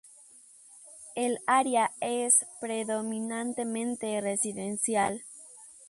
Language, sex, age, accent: Spanish, female, under 19, México